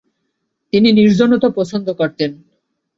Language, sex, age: Bengali, male, 19-29